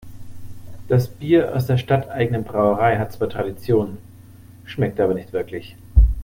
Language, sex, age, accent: German, male, 40-49, Deutschland Deutsch